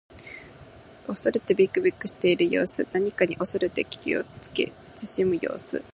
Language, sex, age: Japanese, female, 19-29